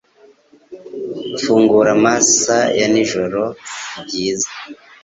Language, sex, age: Kinyarwanda, male, 30-39